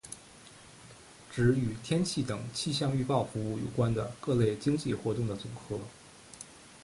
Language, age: Chinese, 30-39